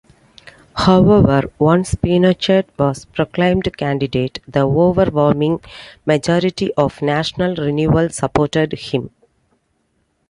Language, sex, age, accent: English, female, 40-49, India and South Asia (India, Pakistan, Sri Lanka)